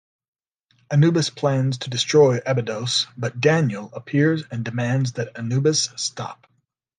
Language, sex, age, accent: English, male, 50-59, United States English